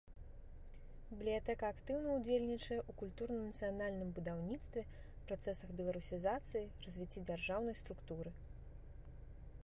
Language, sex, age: Belarusian, female, 19-29